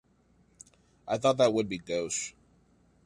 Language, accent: English, United States English